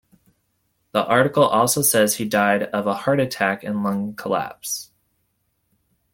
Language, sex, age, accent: English, male, 19-29, United States English